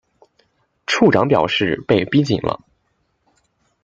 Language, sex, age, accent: Chinese, male, 19-29, 出生地：山东省